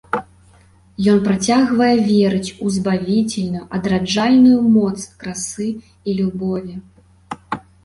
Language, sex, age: Belarusian, female, 19-29